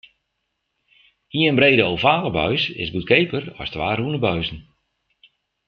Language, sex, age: Western Frisian, male, 50-59